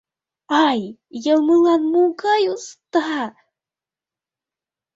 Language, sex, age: Mari, female, under 19